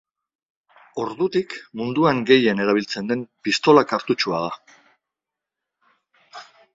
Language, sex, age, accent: Basque, male, 50-59, Mendebalekoa (Araba, Bizkaia, Gipuzkoako mendebaleko herri batzuk)